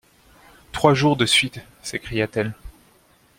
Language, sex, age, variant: French, male, 19-29, Français de métropole